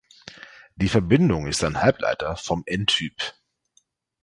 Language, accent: German, Deutschland Deutsch